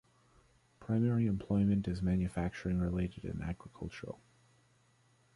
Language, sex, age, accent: English, male, 19-29, United States English